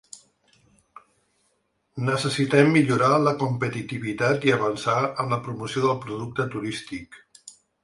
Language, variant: Catalan, Central